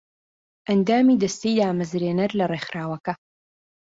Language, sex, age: Central Kurdish, female, 19-29